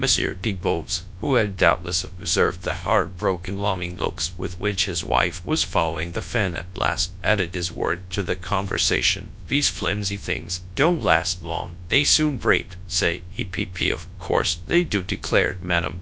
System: TTS, GradTTS